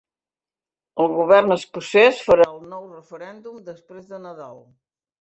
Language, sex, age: Catalan, female, 70-79